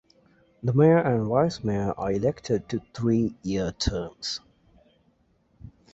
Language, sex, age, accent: English, male, 19-29, England English